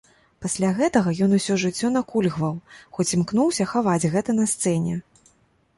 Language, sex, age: Belarusian, female, 40-49